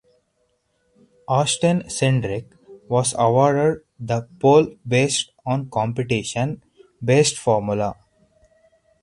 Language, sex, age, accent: English, male, 19-29, India and South Asia (India, Pakistan, Sri Lanka)